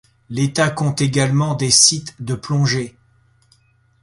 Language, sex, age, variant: French, male, 50-59, Français de métropole